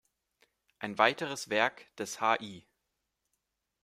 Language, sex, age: German, male, 19-29